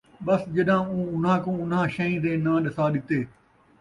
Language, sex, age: Saraiki, male, 50-59